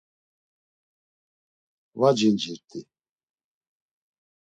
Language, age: Laz, 50-59